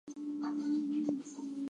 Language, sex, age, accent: English, female, 19-29, Southern African (South Africa, Zimbabwe, Namibia)